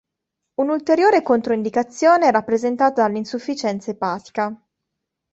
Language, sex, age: Italian, female, 30-39